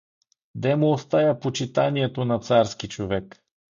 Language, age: Bulgarian, 60-69